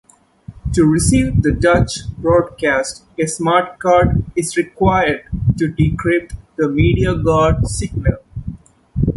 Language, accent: English, India and South Asia (India, Pakistan, Sri Lanka)